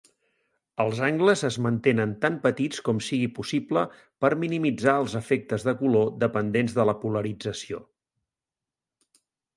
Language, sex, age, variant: Catalan, male, 50-59, Central